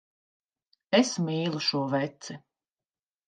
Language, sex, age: Latvian, female, 30-39